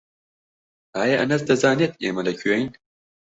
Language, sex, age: Central Kurdish, male, 19-29